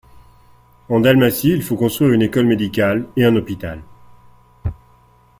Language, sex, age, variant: French, male, 40-49, Français de métropole